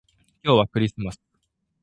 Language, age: Japanese, 19-29